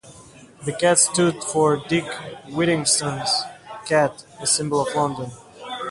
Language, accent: English, Russian